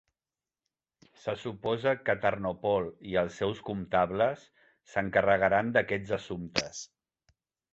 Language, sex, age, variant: Catalan, male, 40-49, Central